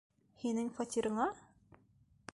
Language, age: Bashkir, 19-29